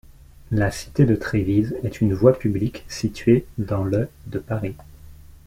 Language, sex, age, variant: French, male, 30-39, Français de métropole